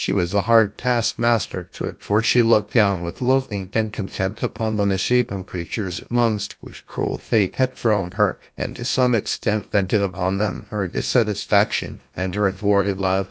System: TTS, GlowTTS